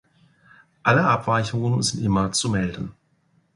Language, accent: German, Deutschland Deutsch